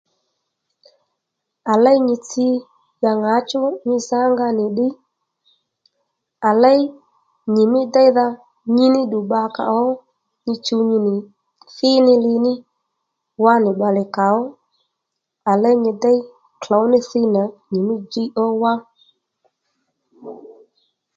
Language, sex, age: Lendu, female, 30-39